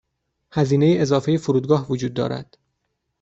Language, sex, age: Persian, male, 19-29